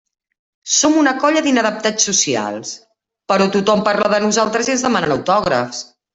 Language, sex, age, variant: Catalan, female, 50-59, Central